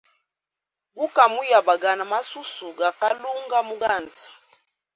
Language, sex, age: Hemba, female, 19-29